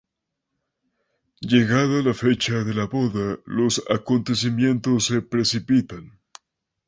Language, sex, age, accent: Spanish, male, 19-29, Andino-Pacífico: Colombia, Perú, Ecuador, oeste de Bolivia y Venezuela andina